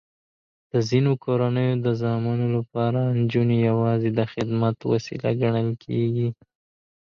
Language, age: Pashto, 19-29